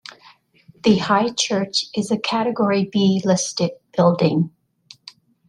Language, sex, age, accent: English, female, 30-39, United States English